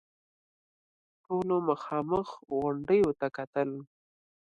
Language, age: Pashto, 30-39